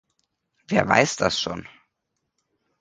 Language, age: German, 19-29